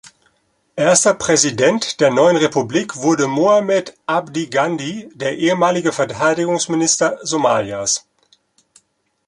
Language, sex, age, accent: German, male, 40-49, Deutschland Deutsch